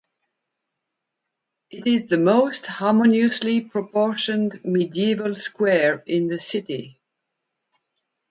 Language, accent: English, French